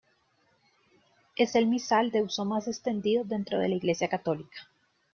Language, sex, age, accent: Spanish, female, 19-29, Andino-Pacífico: Colombia, Perú, Ecuador, oeste de Bolivia y Venezuela andina